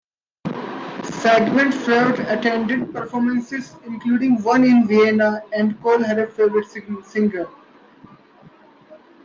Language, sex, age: English, male, 19-29